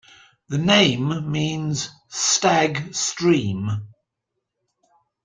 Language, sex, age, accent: English, male, 70-79, England English